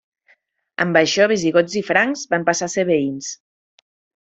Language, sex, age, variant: Catalan, female, 30-39, Nord-Occidental